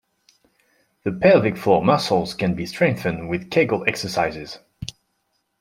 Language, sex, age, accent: English, male, 19-29, United States English